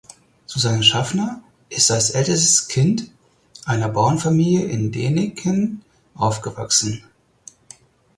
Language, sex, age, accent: German, male, 30-39, Deutschland Deutsch